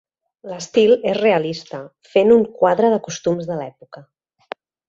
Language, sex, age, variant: Catalan, female, under 19, Central